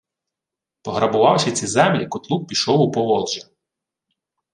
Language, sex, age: Ukrainian, male, 30-39